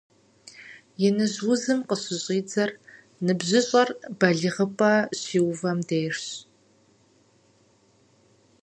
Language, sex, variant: Kabardian, female, Адыгэбзэ (Къэбэрдей, Кирил, псоми зэдай)